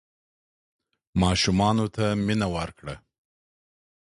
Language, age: Pashto, 50-59